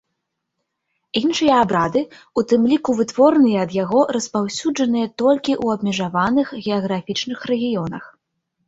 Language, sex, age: Belarusian, female, 19-29